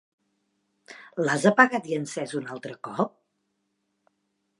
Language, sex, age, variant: Catalan, female, 40-49, Central